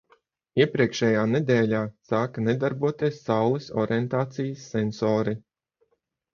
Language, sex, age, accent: Latvian, male, 30-39, Dzimtā valoda